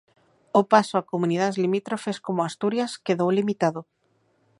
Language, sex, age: Galician, female, 30-39